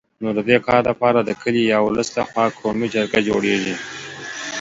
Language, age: Pashto, 19-29